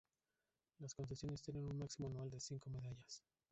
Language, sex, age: Spanish, male, 19-29